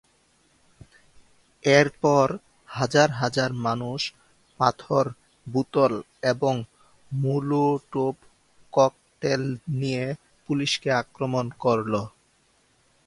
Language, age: Bengali, under 19